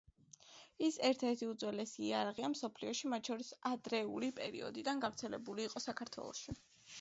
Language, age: Georgian, under 19